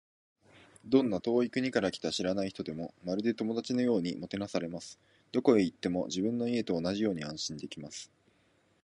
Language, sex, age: Japanese, male, 19-29